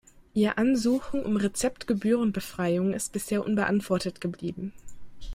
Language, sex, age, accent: German, female, 19-29, Deutschland Deutsch